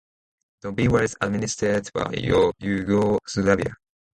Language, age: English, under 19